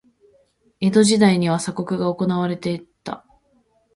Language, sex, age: Japanese, female, 19-29